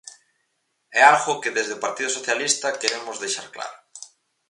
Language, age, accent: Galician, 19-29, Normativo (estándar)